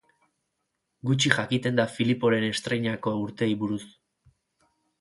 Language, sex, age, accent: Basque, male, 30-39, Erdialdekoa edo Nafarra (Gipuzkoa, Nafarroa)